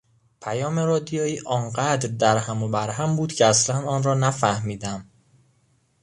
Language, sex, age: Persian, male, 19-29